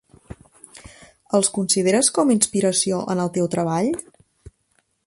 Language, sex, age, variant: Catalan, female, 19-29, Central